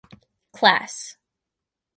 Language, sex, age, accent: English, female, under 19, United States English